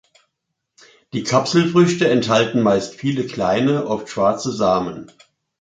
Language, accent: German, Deutschland Deutsch